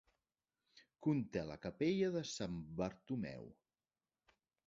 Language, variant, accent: Catalan, Central, Barceloní